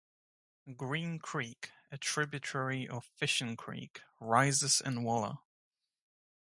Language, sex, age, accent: English, male, 19-29, England English